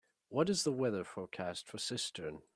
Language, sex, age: English, male, 19-29